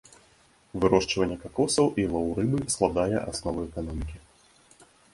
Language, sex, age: Belarusian, male, 30-39